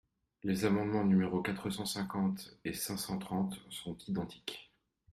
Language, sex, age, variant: French, male, 40-49, Français de métropole